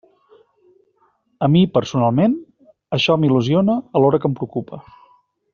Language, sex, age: Catalan, male, 40-49